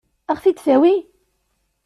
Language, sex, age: Kabyle, female, 19-29